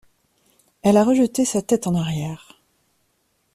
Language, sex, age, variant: French, female, 40-49, Français de métropole